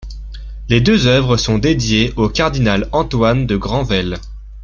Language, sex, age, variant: French, male, 19-29, Français de métropole